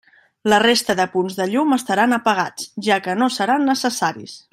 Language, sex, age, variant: Catalan, female, 19-29, Central